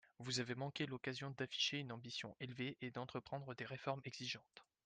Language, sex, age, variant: French, male, under 19, Français de métropole